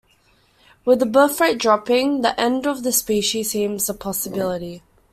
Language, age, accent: English, under 19, Australian English